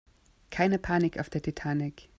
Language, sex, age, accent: German, female, 30-39, Österreichisches Deutsch